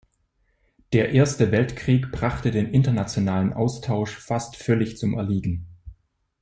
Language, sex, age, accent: German, male, 30-39, Deutschland Deutsch